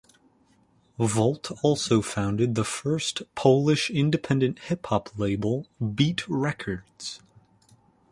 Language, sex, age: English, male, under 19